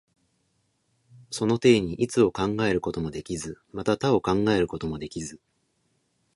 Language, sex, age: Japanese, male, 30-39